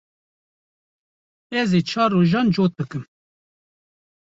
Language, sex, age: Kurdish, male, 50-59